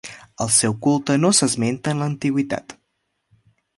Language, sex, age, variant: Catalan, male, under 19, Central